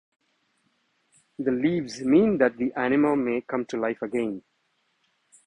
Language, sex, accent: English, male, India and South Asia (India, Pakistan, Sri Lanka)